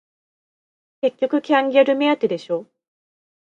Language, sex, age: Japanese, female, 30-39